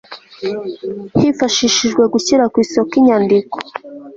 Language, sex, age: Kinyarwanda, female, 19-29